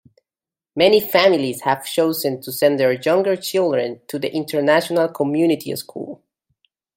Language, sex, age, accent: English, male, 19-29, United States English